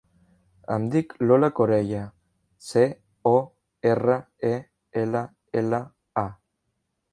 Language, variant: Catalan, Central